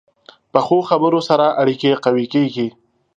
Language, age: Pashto, 19-29